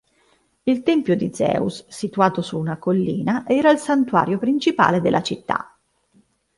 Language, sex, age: Italian, female, 30-39